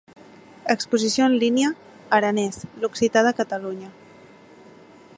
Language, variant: Catalan, Central